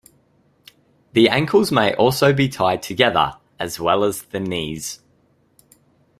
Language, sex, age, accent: English, male, 19-29, Australian English